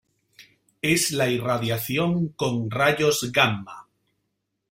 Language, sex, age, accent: Spanish, male, 40-49, España: Norte peninsular (Asturias, Castilla y León, Cantabria, País Vasco, Navarra, Aragón, La Rioja, Guadalajara, Cuenca)